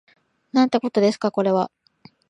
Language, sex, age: Japanese, female, 19-29